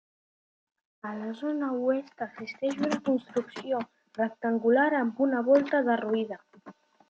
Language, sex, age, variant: Catalan, male, under 19, Central